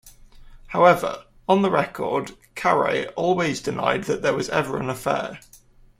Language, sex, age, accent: English, male, 19-29, England English